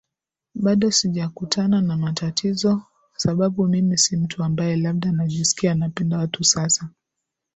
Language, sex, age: Swahili, female, 19-29